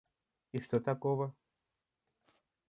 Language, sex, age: Russian, male, 19-29